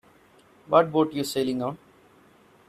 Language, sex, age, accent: English, male, 19-29, India and South Asia (India, Pakistan, Sri Lanka)